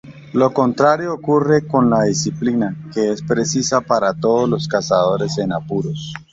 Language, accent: Spanish, Andino-Pacífico: Colombia, Perú, Ecuador, oeste de Bolivia y Venezuela andina